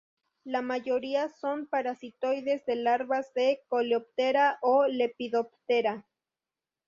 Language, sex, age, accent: Spanish, female, 19-29, México